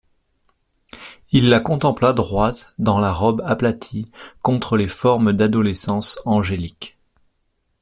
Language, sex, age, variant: French, male, 30-39, Français de métropole